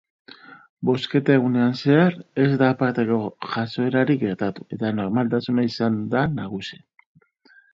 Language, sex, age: Basque, male, 30-39